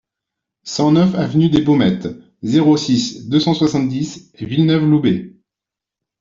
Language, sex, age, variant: French, male, 40-49, Français de métropole